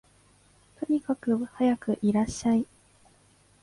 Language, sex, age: Japanese, female, 19-29